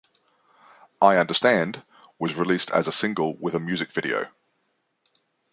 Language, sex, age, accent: English, male, 50-59, Australian English